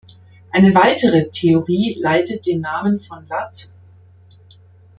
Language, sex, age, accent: German, female, 50-59, Deutschland Deutsch